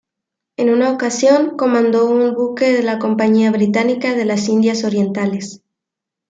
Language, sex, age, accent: Spanish, female, 19-29, México